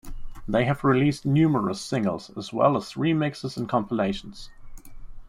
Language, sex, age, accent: English, male, under 19, German Accent